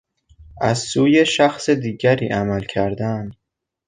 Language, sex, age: Persian, male, under 19